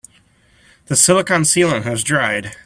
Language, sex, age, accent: English, male, 19-29, United States English